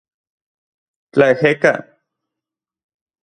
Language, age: Central Puebla Nahuatl, 30-39